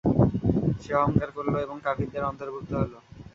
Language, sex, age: Bengali, male, 19-29